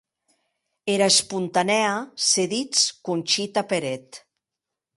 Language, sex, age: Occitan, female, 60-69